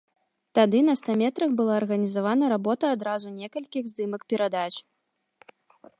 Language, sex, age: Belarusian, female, 19-29